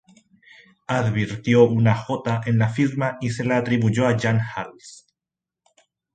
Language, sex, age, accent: Spanish, male, under 19, Rioplatense: Argentina, Uruguay, este de Bolivia, Paraguay